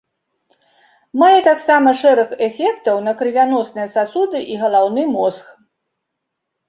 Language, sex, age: Belarusian, female, 60-69